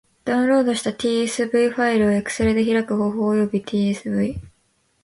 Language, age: Japanese, 19-29